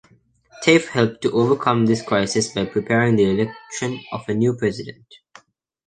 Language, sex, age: English, male, under 19